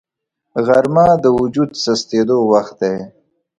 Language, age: Pashto, 19-29